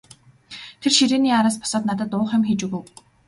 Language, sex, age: Mongolian, female, 19-29